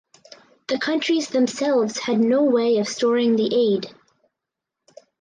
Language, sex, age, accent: English, female, under 19, United States English